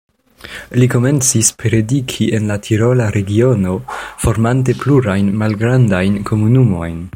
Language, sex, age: Esperanto, male, 19-29